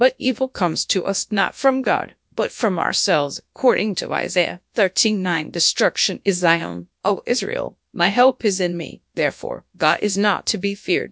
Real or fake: fake